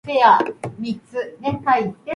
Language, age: English, 30-39